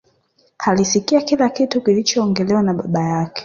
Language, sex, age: Swahili, female, 19-29